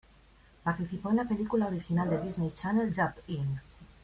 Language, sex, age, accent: Spanish, female, 40-49, España: Norte peninsular (Asturias, Castilla y León, Cantabria, País Vasco, Navarra, Aragón, La Rioja, Guadalajara, Cuenca)